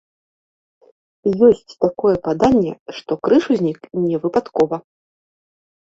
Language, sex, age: Belarusian, female, 40-49